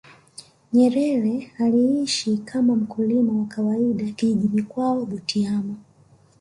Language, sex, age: Swahili, female, 19-29